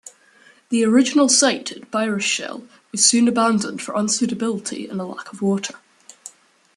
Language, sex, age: English, male, under 19